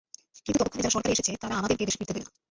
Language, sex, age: Bengali, female, 19-29